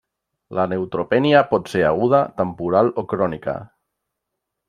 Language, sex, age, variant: Catalan, male, 40-49, Central